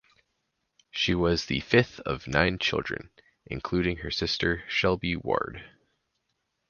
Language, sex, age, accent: English, male, 19-29, United States English